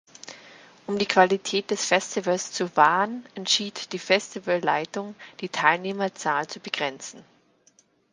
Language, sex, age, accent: German, female, 30-39, Österreichisches Deutsch